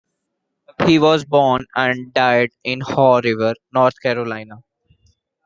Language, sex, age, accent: English, male, 19-29, India and South Asia (India, Pakistan, Sri Lanka)